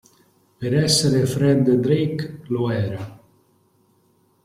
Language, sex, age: Italian, male, 40-49